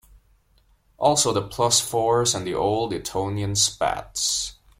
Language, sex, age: English, male, 19-29